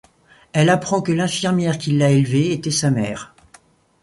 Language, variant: French, Français de métropole